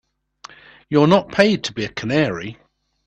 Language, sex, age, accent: English, male, 70-79, England English